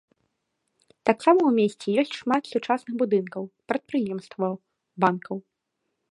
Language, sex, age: Belarusian, female, 19-29